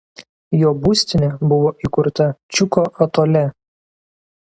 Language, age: Lithuanian, 19-29